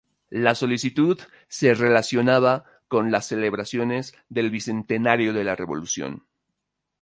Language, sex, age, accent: Spanish, male, 30-39, Andino-Pacífico: Colombia, Perú, Ecuador, oeste de Bolivia y Venezuela andina